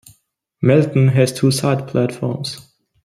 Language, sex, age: English, male, 19-29